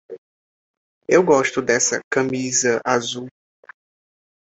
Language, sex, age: Portuguese, male, 19-29